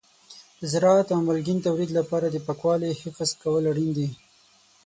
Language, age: Pashto, 19-29